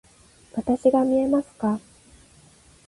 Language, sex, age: Japanese, female, 30-39